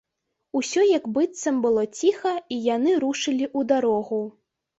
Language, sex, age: Belarusian, female, under 19